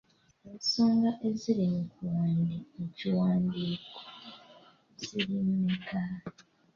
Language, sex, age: Ganda, female, 19-29